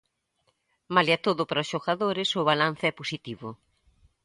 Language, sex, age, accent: Galician, female, 40-49, Atlántico (seseo e gheada)